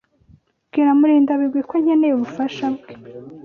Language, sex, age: Kinyarwanda, female, 19-29